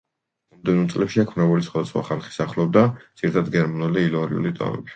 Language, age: Georgian, 19-29